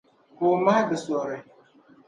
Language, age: Dagbani, 19-29